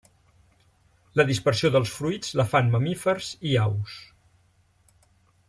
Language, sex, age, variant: Catalan, male, 50-59, Central